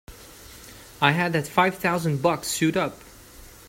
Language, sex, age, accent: English, male, 30-39, United States English